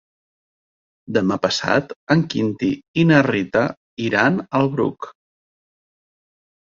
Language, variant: Catalan, Central